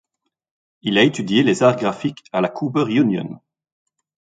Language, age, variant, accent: French, 40-49, Français d'Europe, Français de Belgique